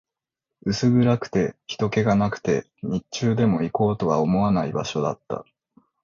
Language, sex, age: Japanese, male, 19-29